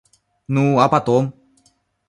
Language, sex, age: Russian, male, under 19